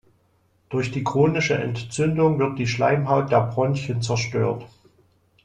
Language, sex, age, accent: German, male, 40-49, Deutschland Deutsch